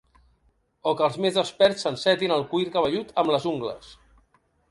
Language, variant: Catalan, Central